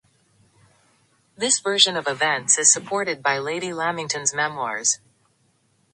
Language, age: English, under 19